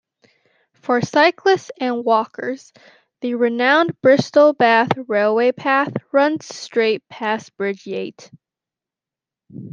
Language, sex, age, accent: English, female, under 19, United States English